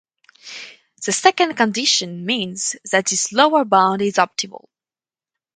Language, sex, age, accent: English, female, under 19, England English